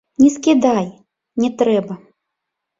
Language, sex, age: Belarusian, female, 30-39